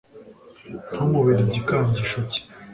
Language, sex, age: Kinyarwanda, male, 19-29